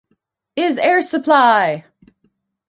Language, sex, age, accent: English, female, 40-49, United States English